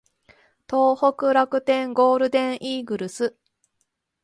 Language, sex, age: Japanese, female, 30-39